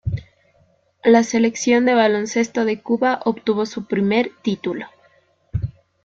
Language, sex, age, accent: Spanish, female, 19-29, Andino-Pacífico: Colombia, Perú, Ecuador, oeste de Bolivia y Venezuela andina